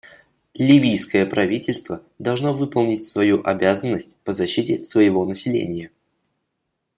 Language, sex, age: Russian, male, under 19